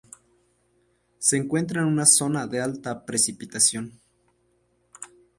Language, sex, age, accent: Spanish, male, 19-29, México